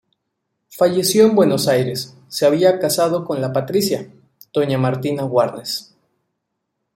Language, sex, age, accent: Spanish, male, 19-29, México